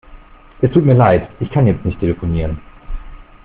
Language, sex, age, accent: German, male, 30-39, Deutschland Deutsch